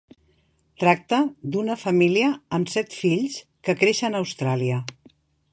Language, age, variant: Catalan, 60-69, Central